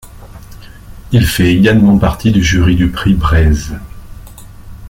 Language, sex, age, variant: French, male, 40-49, Français de métropole